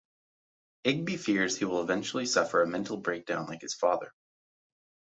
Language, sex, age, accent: English, male, 19-29, Canadian English